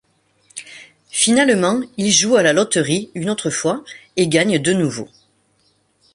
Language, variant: French, Français de métropole